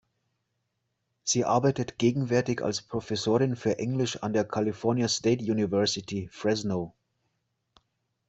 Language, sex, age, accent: German, male, 40-49, Deutschland Deutsch